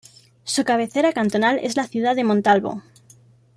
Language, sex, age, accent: Spanish, female, 19-29, España: Centro-Sur peninsular (Madrid, Toledo, Castilla-La Mancha)